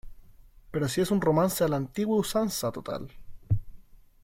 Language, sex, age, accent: Spanish, male, 19-29, Chileno: Chile, Cuyo